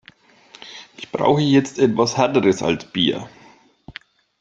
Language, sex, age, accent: German, male, 40-49, Deutschland Deutsch